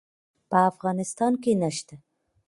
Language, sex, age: Pashto, female, 19-29